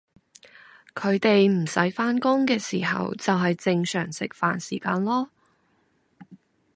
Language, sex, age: Cantonese, female, 19-29